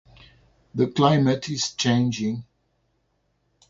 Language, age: English, 60-69